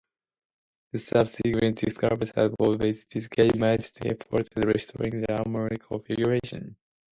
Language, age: English, 19-29